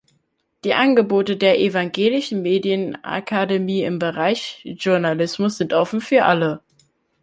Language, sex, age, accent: German, male, under 19, Deutschland Deutsch